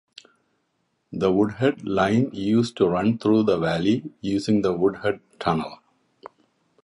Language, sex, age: English, male, 50-59